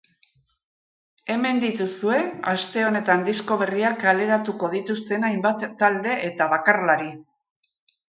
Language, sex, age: Basque, female, 60-69